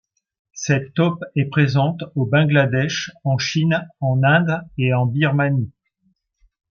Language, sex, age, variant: French, male, 40-49, Français de métropole